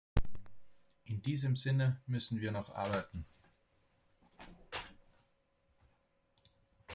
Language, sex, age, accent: German, male, 19-29, Österreichisches Deutsch